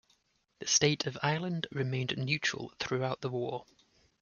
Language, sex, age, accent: English, male, 30-39, England English